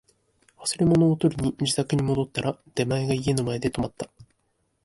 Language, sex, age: Japanese, male, under 19